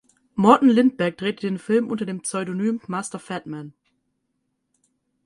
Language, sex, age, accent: German, female, 19-29, Deutschland Deutsch